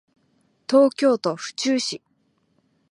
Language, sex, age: Japanese, female, 19-29